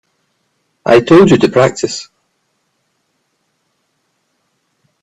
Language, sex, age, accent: English, male, 19-29, Scottish English